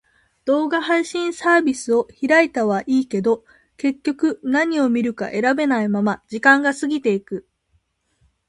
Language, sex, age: Japanese, female, 19-29